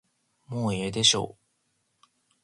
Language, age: Japanese, 19-29